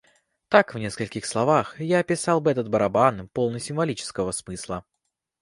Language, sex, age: Russian, male, 19-29